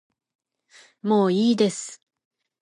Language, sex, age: Japanese, female, 60-69